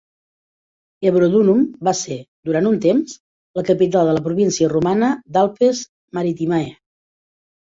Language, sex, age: Catalan, female, 50-59